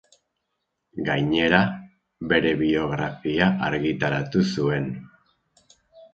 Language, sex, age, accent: Basque, male, 50-59, Erdialdekoa edo Nafarra (Gipuzkoa, Nafarroa)